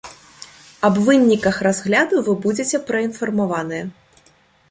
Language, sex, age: Belarusian, female, 19-29